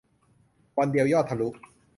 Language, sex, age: Thai, male, 19-29